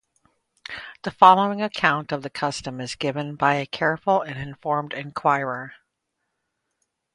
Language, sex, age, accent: English, female, 50-59, United States English